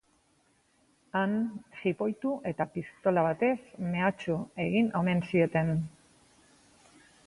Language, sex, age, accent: Basque, female, 50-59, Mendebalekoa (Araba, Bizkaia, Gipuzkoako mendebaleko herri batzuk)